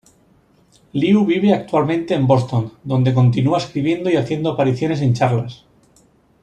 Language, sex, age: Spanish, male, 40-49